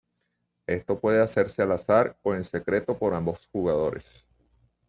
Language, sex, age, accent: Spanish, male, 40-49, Caribe: Cuba, Venezuela, Puerto Rico, República Dominicana, Panamá, Colombia caribeña, México caribeño, Costa del golfo de México